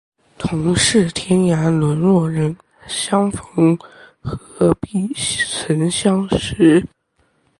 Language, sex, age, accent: Chinese, male, under 19, 出生地：江西省